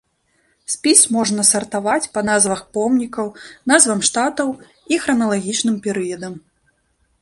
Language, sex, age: Belarusian, female, 19-29